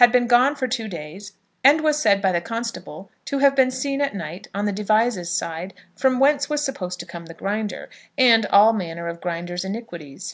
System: none